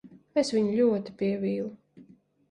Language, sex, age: Latvian, female, 30-39